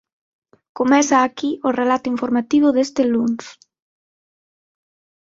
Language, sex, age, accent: Galician, female, 19-29, Atlántico (seseo e gheada); Normativo (estándar)